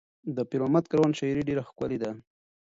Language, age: Pashto, 30-39